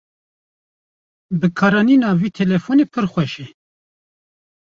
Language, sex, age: Kurdish, male, 50-59